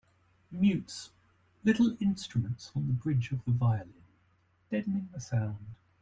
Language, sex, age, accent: English, male, 30-39, England English